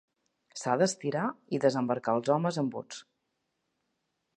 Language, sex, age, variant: Catalan, female, 40-49, Central